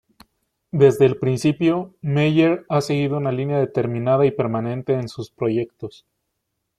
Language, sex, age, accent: Spanish, male, 19-29, México